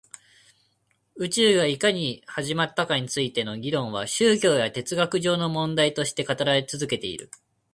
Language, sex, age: Japanese, male, 19-29